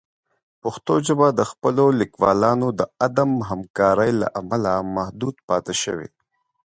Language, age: Pashto, 30-39